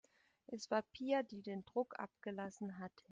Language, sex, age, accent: German, female, 30-39, Deutschland Deutsch